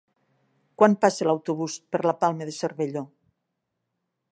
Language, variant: Catalan, Nord-Occidental